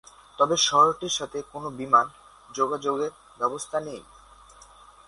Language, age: Bengali, 19-29